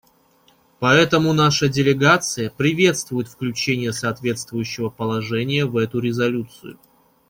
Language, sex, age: Russian, male, 30-39